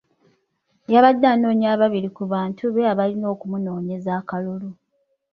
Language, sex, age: Ganda, female, 30-39